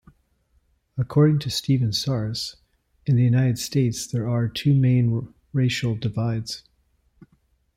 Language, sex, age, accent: English, male, 40-49, United States English